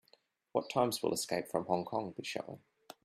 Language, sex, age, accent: English, male, 30-39, New Zealand English